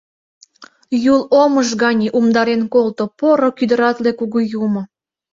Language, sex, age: Mari, female, 19-29